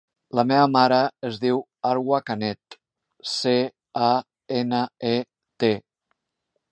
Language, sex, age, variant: Catalan, male, 60-69, Central